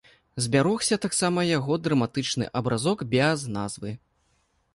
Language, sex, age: Belarusian, male, 30-39